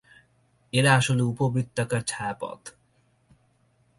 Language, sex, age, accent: Bengali, male, 19-29, Native